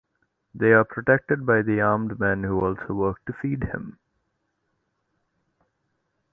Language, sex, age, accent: English, male, 19-29, India and South Asia (India, Pakistan, Sri Lanka)